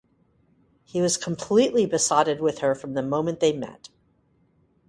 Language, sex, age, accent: English, female, 60-69, United States English